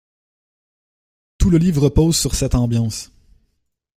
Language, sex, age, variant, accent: French, male, 19-29, Français d'Amérique du Nord, Français du Canada